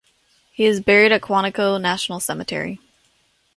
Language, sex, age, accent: English, female, 19-29, United States English